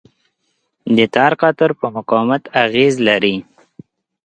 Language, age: Pashto, 19-29